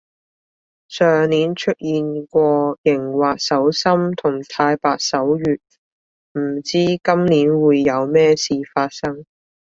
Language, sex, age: Cantonese, female, 19-29